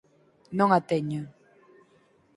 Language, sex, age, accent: Galician, female, 19-29, Normativo (estándar)